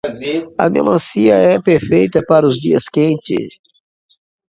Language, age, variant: Portuguese, 40-49, Portuguese (Brasil)